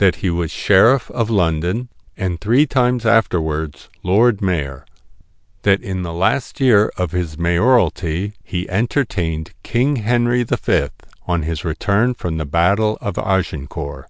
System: none